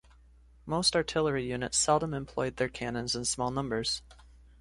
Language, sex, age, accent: English, male, 19-29, United States English